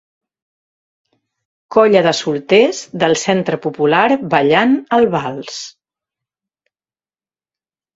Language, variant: Catalan, Central